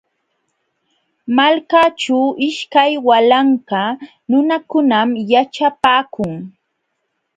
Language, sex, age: Jauja Wanca Quechua, female, 19-29